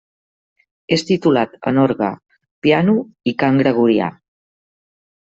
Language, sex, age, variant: Catalan, female, 50-59, Central